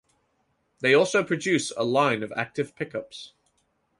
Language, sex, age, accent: English, male, 19-29, England English